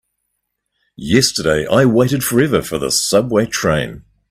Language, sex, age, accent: English, male, 40-49, New Zealand English